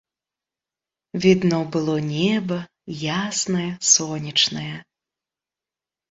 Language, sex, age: Belarusian, female, 30-39